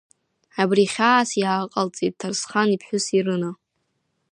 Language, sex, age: Abkhazian, female, under 19